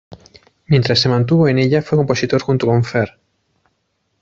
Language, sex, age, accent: Spanish, male, 40-49, España: Centro-Sur peninsular (Madrid, Toledo, Castilla-La Mancha)